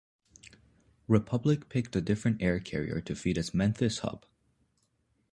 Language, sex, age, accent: English, male, under 19, Canadian English